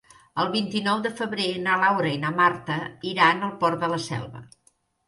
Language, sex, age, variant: Catalan, female, 60-69, Central